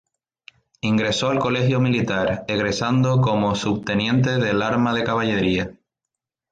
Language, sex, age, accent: Spanish, male, 19-29, España: Islas Canarias